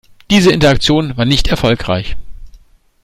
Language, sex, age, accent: German, male, 30-39, Deutschland Deutsch